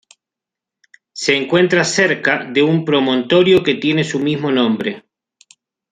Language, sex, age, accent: Spanish, male, 50-59, Rioplatense: Argentina, Uruguay, este de Bolivia, Paraguay